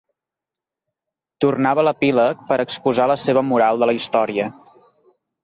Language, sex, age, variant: Catalan, male, 19-29, Central